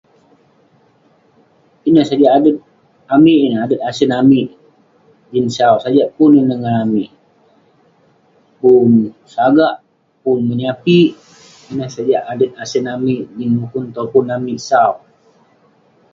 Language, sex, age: Western Penan, male, 19-29